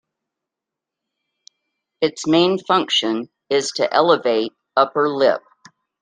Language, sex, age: English, female, 60-69